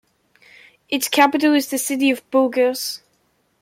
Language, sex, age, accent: English, male, under 19, England English